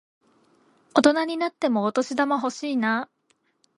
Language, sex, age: Japanese, female, 19-29